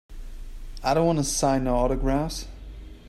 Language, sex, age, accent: English, male, 30-39, England English